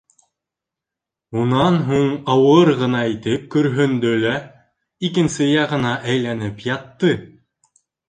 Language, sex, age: Bashkir, male, 19-29